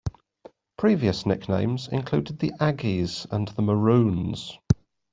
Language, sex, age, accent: English, male, 30-39, England English